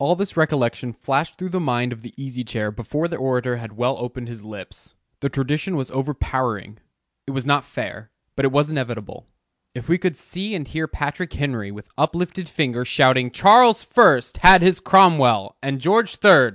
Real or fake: real